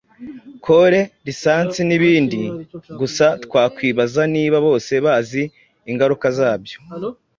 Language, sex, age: Kinyarwanda, male, 19-29